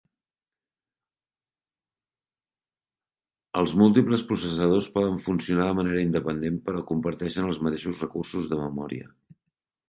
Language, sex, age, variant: Catalan, male, 50-59, Central